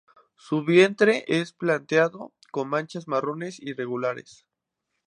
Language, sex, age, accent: Spanish, male, 19-29, México